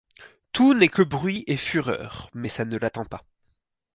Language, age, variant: French, 19-29, Français de métropole